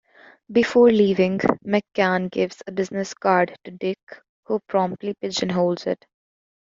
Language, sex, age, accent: English, female, under 19, United States English